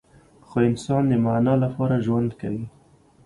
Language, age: Pashto, 30-39